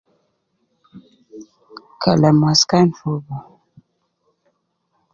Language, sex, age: Nubi, female, 60-69